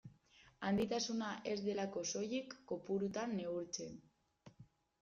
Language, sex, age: Basque, female, 19-29